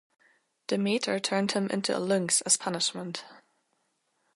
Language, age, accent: English, under 19, United States English